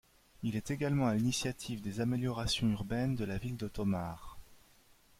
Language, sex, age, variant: French, male, 30-39, Français de métropole